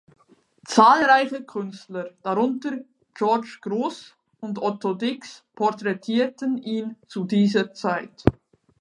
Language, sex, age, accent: German, female, 30-39, Schweizerdeutsch